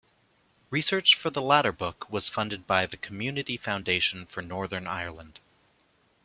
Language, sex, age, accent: English, male, 30-39, Canadian English